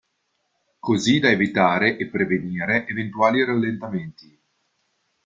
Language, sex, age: Italian, male, 30-39